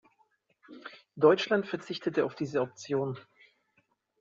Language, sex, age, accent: German, male, 30-39, Deutschland Deutsch